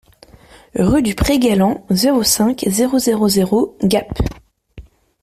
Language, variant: French, Français de métropole